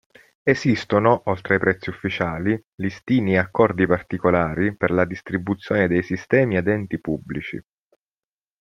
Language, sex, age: Italian, male, 30-39